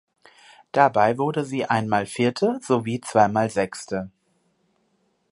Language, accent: German, Deutschland Deutsch